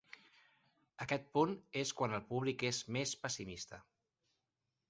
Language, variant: Catalan, Central